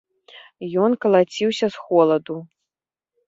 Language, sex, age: Belarusian, female, 30-39